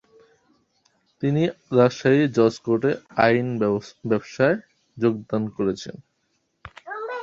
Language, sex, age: Bengali, male, 19-29